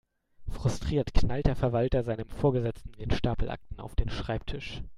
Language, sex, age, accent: German, male, 19-29, Deutschland Deutsch